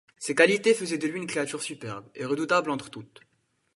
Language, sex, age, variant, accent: French, female, under 19, Français du nord de l'Afrique, Français du Maroc